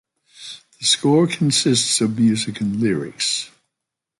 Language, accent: English, United States English